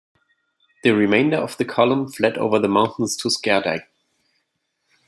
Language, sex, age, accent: English, male, 19-29, United States English